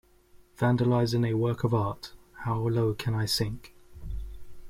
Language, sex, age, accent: English, male, 30-39, England English